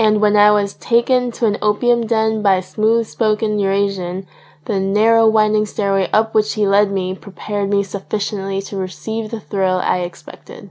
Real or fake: real